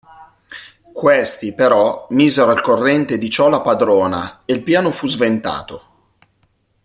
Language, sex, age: Italian, male, 40-49